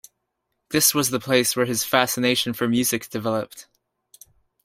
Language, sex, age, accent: English, male, 19-29, Canadian English